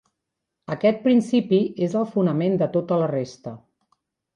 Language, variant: Catalan, Central